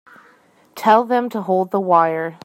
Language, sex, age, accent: English, female, 30-39, Canadian English